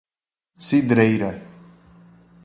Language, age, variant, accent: Portuguese, 19-29, Portuguese (Brasil), Nordestino